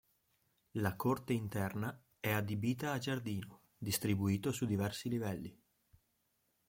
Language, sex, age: Italian, male, 19-29